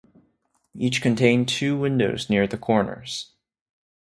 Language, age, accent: English, under 19, Canadian English